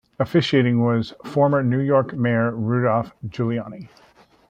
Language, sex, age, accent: English, male, 40-49, United States English